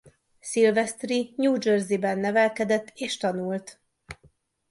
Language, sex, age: Hungarian, female, 40-49